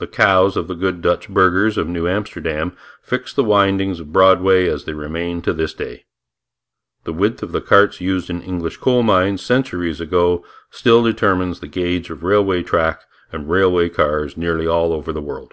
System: none